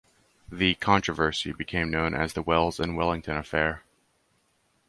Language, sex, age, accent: English, male, 19-29, United States English